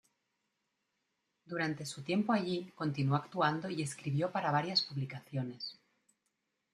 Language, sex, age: Spanish, female, 40-49